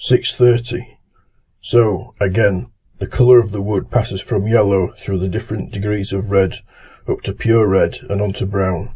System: none